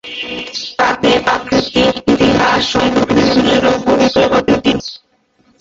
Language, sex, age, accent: Bengali, male, under 19, Bengali